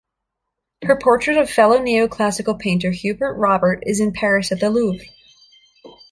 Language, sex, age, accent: English, female, 19-29, United States English